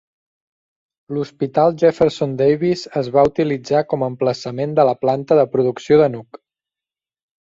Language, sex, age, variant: Catalan, male, 30-39, Central